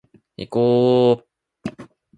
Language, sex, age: Japanese, male, 19-29